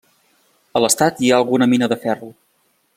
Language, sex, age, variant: Catalan, male, 30-39, Central